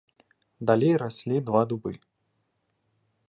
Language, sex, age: Belarusian, male, 19-29